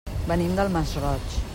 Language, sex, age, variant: Catalan, female, 50-59, Central